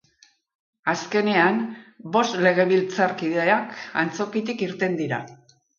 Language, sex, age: Basque, female, 60-69